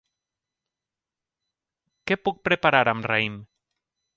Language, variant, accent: Catalan, Valencià meridional, valencià